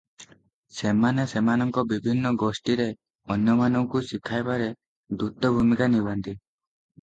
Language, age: Odia, 19-29